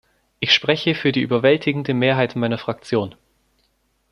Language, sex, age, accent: German, male, under 19, Deutschland Deutsch